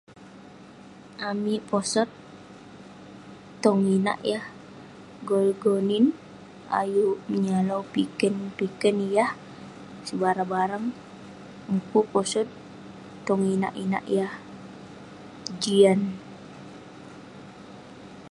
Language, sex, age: Western Penan, female, under 19